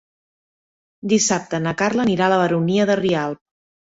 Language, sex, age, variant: Catalan, female, 40-49, Central